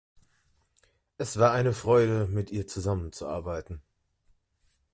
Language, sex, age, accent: German, male, 19-29, Deutschland Deutsch